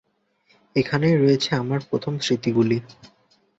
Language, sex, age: Bengali, male, 19-29